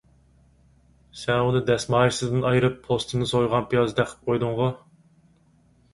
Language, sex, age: Uyghur, male, 30-39